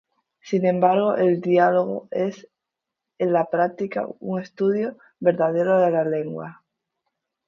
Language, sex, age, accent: Spanish, female, 19-29, España: Islas Canarias